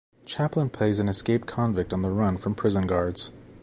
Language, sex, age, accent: English, male, 30-39, United States English